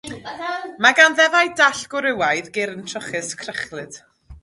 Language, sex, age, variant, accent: Welsh, female, 30-39, Mid Wales, Y Deyrnas Unedig Cymraeg